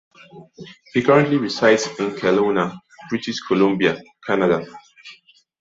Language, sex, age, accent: English, male, 30-39, England English